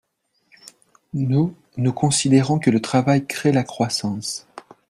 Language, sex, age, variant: French, male, 40-49, Français de métropole